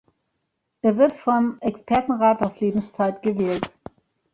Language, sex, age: German, female, 40-49